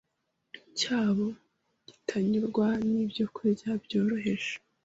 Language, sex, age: Kinyarwanda, female, 30-39